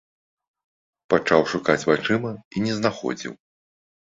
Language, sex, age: Belarusian, male, 40-49